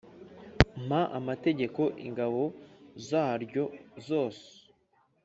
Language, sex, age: Kinyarwanda, male, 19-29